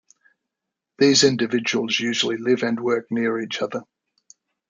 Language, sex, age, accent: English, male, 60-69, Australian English